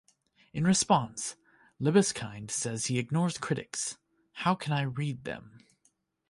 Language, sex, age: English, male, 19-29